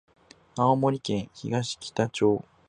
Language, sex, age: Japanese, male, 19-29